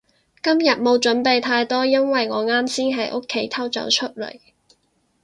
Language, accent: Cantonese, 广州音